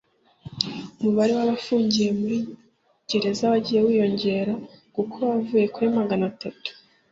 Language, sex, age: Kinyarwanda, female, 19-29